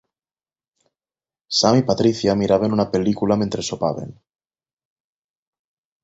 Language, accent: Catalan, valencià